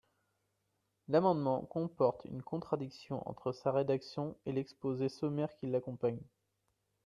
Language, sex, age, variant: French, male, 19-29, Français de métropole